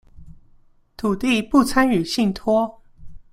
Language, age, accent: Chinese, 19-29, 出生地：桃園市